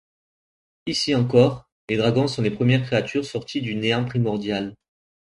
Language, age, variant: French, 30-39, Français de métropole